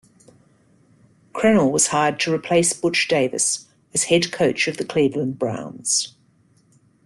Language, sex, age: English, female, 50-59